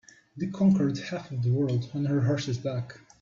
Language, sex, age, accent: English, male, 19-29, United States English